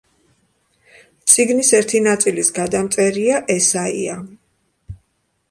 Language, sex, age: Georgian, female, 60-69